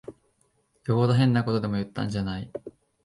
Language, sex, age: Japanese, male, 19-29